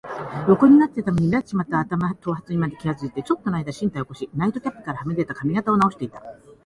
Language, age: Japanese, 60-69